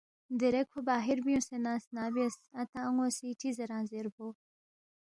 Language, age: Balti, 19-29